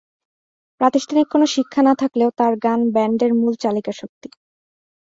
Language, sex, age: Bengali, female, 19-29